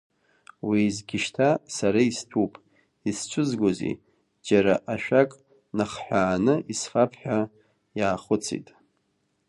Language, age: Abkhazian, 30-39